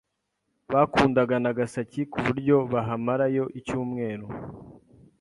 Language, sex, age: Kinyarwanda, male, 19-29